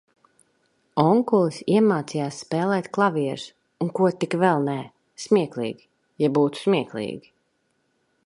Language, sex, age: Latvian, female, 30-39